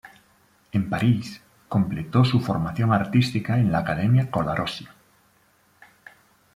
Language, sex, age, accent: Spanish, male, 40-49, España: Norte peninsular (Asturias, Castilla y León, Cantabria, País Vasco, Navarra, Aragón, La Rioja, Guadalajara, Cuenca)